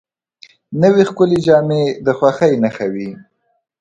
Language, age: Pashto, 19-29